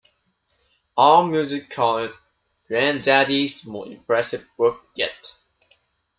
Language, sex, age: English, male, 19-29